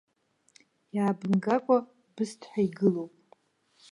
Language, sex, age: Abkhazian, female, 50-59